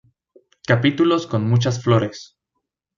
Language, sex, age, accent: Spanish, male, 19-29, América central